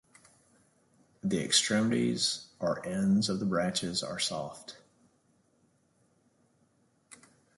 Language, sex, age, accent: English, male, 50-59, United States English